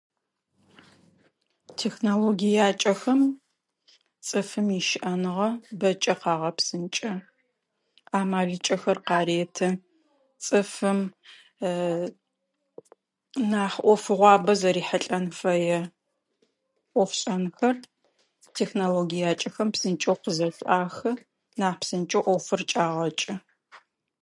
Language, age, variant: Adyghe, 40-49, Адыгабзэ (Кирил, пстэумэ зэдыряе)